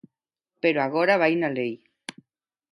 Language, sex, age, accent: Galician, female, 50-59, Neofalante